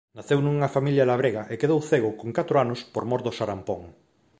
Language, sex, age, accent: Galician, male, 30-39, Normativo (estándar)